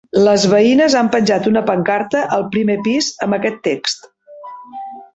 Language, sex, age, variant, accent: Catalan, female, 60-69, Central, central